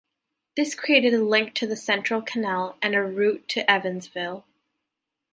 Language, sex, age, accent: English, female, 19-29, Canadian English